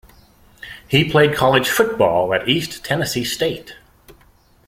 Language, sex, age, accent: English, male, 50-59, United States English